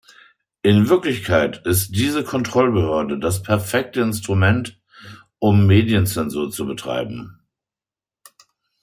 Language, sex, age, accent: German, male, 50-59, Deutschland Deutsch